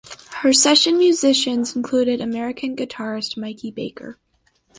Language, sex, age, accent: English, female, under 19, United States English